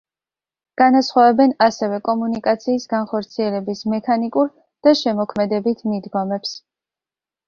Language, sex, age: Georgian, female, 19-29